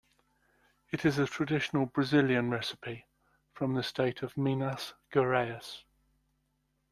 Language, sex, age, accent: English, male, 50-59, England English